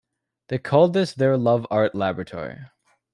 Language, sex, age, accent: English, male, under 19, Canadian English